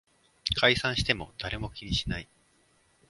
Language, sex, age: Japanese, male, 19-29